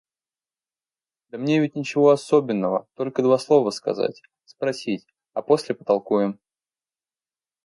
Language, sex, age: Russian, male, 19-29